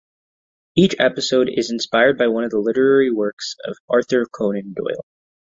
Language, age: English, under 19